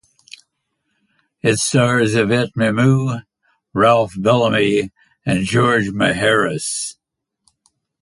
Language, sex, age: English, male, 80-89